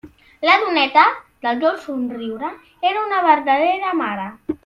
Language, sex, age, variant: Catalan, male, under 19, Central